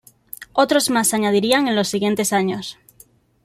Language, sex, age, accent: Spanish, female, 19-29, España: Centro-Sur peninsular (Madrid, Toledo, Castilla-La Mancha)